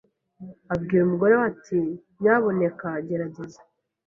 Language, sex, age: Kinyarwanda, female, 19-29